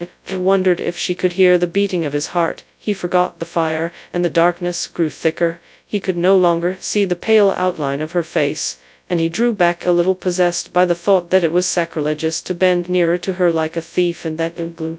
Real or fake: fake